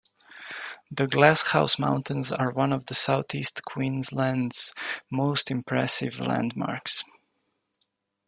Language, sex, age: English, male, 19-29